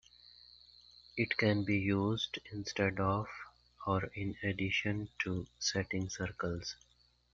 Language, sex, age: English, male, 30-39